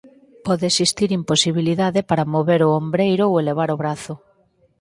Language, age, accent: Galician, 40-49, Oriental (común en zona oriental)